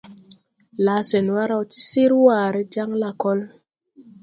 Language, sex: Tupuri, female